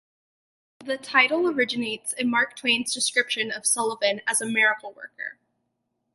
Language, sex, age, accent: English, female, under 19, United States English